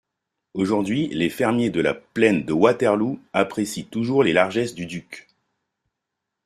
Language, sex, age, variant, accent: French, male, 40-49, Français des départements et régions d'outre-mer, Français de Guadeloupe